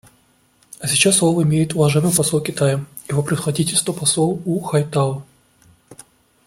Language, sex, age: Russian, male, 19-29